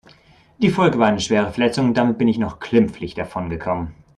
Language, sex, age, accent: German, male, 19-29, Deutschland Deutsch